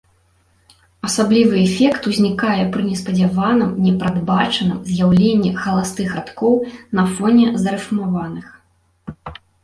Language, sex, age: Belarusian, female, 19-29